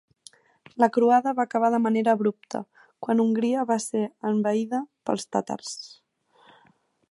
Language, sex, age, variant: Catalan, female, 19-29, Central